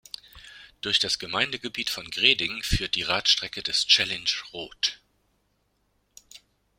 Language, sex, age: German, male, 60-69